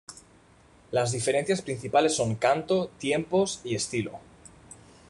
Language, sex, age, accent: Spanish, male, 19-29, España: Norte peninsular (Asturias, Castilla y León, Cantabria, País Vasco, Navarra, Aragón, La Rioja, Guadalajara, Cuenca)